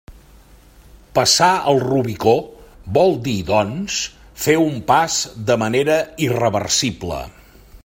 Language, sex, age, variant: Catalan, male, 60-69, Central